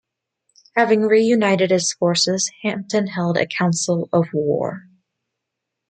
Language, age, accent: English, 19-29, United States English